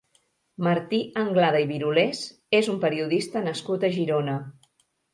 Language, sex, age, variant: Catalan, female, 50-59, Central